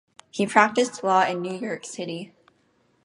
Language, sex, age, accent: English, female, under 19, United States English